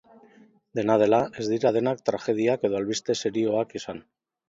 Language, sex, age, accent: Basque, male, 40-49, Mendebalekoa (Araba, Bizkaia, Gipuzkoako mendebaleko herri batzuk)